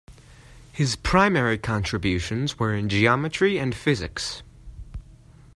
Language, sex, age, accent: English, male, 19-29, United States English